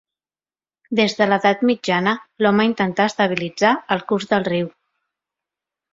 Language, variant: Catalan, Central